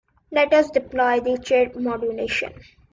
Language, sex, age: English, male, under 19